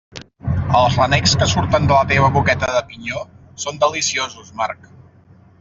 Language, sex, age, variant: Catalan, male, 30-39, Central